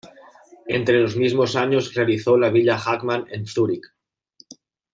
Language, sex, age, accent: Spanish, male, 30-39, España: Centro-Sur peninsular (Madrid, Toledo, Castilla-La Mancha)